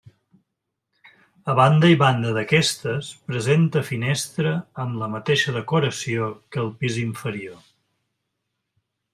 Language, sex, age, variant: Catalan, male, 50-59, Balear